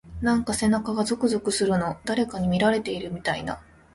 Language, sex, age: Japanese, female, 19-29